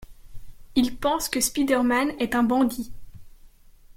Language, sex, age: French, female, under 19